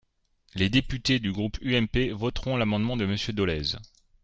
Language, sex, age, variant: French, male, 40-49, Français de métropole